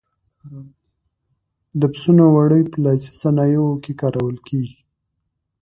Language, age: Pashto, 19-29